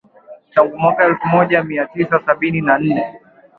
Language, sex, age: Swahili, male, 19-29